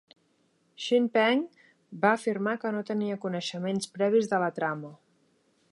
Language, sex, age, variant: Catalan, female, 30-39, Central